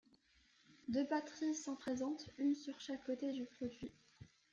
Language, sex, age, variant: French, female, under 19, Français de métropole